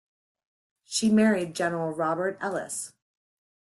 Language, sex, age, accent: English, female, 30-39, United States English